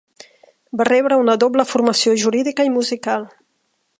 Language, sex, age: Catalan, female, 50-59